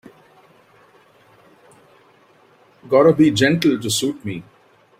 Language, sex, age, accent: English, male, 40-49, India and South Asia (India, Pakistan, Sri Lanka)